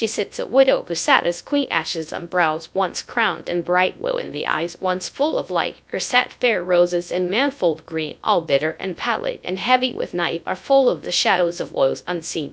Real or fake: fake